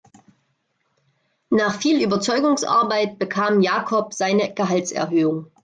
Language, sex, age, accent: German, female, 40-49, Deutschland Deutsch